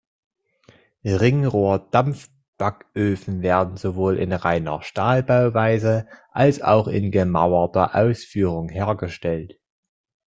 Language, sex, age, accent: German, male, 19-29, Schweizerdeutsch